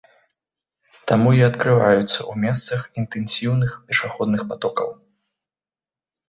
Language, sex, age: Belarusian, male, 30-39